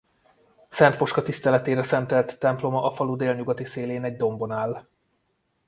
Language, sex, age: Hungarian, male, 30-39